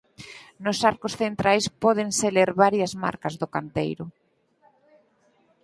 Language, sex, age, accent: Galician, female, 50-59, Normativo (estándar)